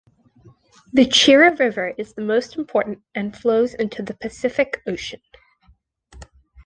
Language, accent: English, United States English